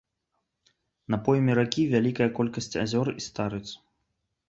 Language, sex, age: Belarusian, male, 19-29